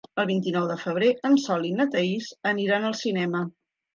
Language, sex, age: Catalan, female, 50-59